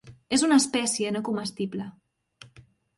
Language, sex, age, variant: Catalan, female, 30-39, Central